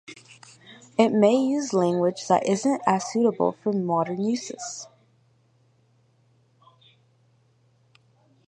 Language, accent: English, United States English